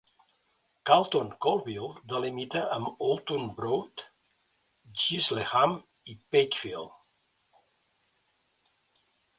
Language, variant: Catalan, Central